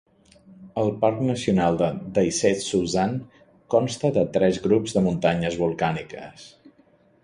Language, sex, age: Catalan, male, 50-59